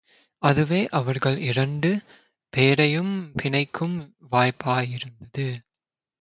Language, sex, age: Tamil, male, under 19